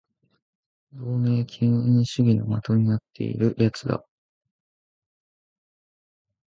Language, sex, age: Japanese, male, 19-29